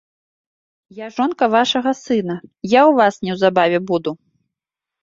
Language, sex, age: Belarusian, female, 30-39